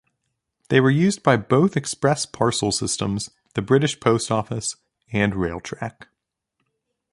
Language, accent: English, United States English